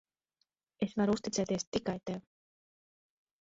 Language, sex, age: Latvian, female, 40-49